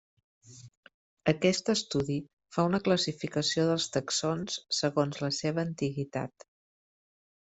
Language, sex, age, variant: Catalan, female, 50-59, Central